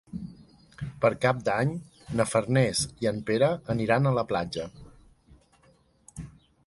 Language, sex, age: Catalan, male, 40-49